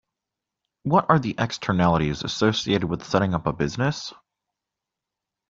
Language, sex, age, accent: English, male, 19-29, United States English